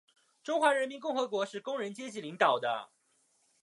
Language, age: Chinese, 19-29